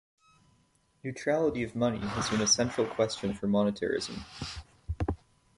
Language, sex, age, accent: English, male, 19-29, Canadian English